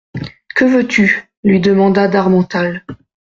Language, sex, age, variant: French, female, 19-29, Français de métropole